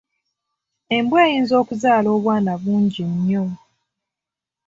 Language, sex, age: Ganda, female, 19-29